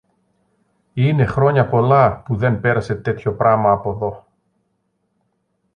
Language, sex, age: Greek, male, 40-49